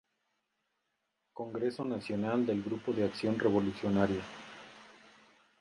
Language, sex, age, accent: Spanish, male, 40-49, México